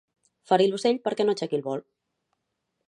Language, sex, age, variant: Catalan, female, 19-29, Central